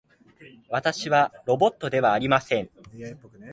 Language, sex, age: Japanese, male, 19-29